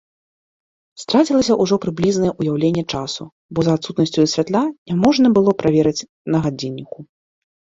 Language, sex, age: Belarusian, female, 19-29